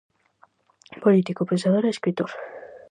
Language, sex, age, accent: Galician, female, under 19, Atlántico (seseo e gheada)